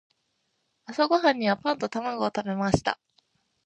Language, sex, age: Japanese, female, 19-29